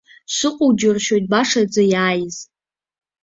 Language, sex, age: Abkhazian, female, under 19